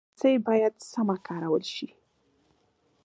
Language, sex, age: Pashto, female, 19-29